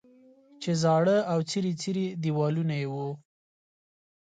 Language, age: Pashto, 30-39